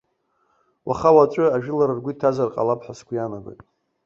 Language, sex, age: Abkhazian, male, 40-49